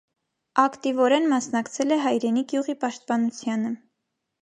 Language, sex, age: Armenian, female, 19-29